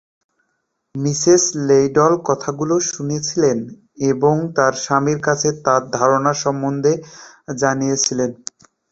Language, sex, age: Bengali, male, 19-29